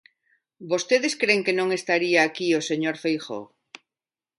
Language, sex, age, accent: Galician, female, 50-59, Neofalante